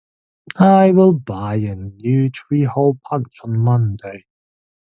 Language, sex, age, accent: English, male, 19-29, England English